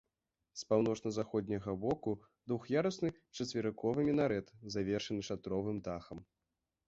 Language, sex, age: Belarusian, male, under 19